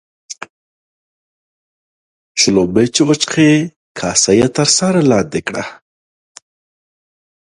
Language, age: Pashto, 30-39